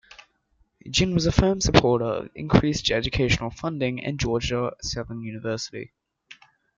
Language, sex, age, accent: English, male, under 19, Australian English